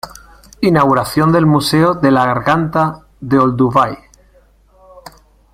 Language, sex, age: Spanish, male, 40-49